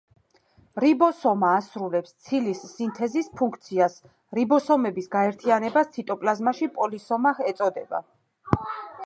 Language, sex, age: Georgian, female, 30-39